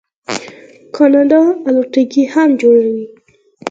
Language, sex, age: Pashto, female, under 19